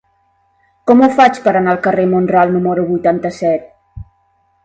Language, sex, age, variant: Catalan, female, 50-59, Central